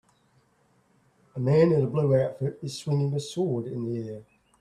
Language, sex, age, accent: English, male, 60-69, Australian English